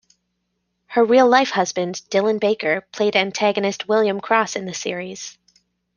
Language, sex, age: English, female, 30-39